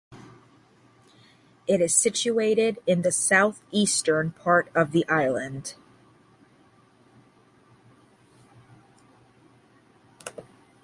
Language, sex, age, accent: English, female, 40-49, United States English